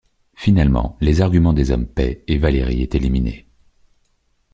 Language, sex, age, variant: French, male, 30-39, Français de métropole